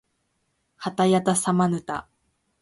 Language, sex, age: Japanese, female, under 19